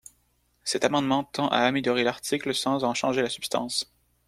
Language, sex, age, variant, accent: French, male, 19-29, Français d'Amérique du Nord, Français du Canada